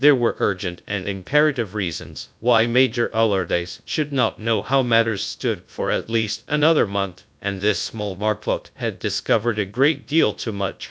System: TTS, GradTTS